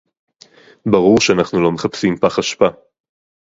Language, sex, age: Hebrew, male, 19-29